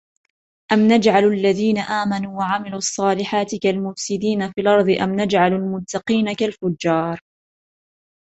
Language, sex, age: Arabic, female, 19-29